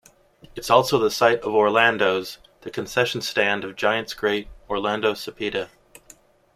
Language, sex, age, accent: English, male, 19-29, United States English